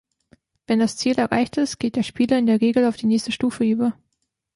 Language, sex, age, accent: German, female, 19-29, Deutschland Deutsch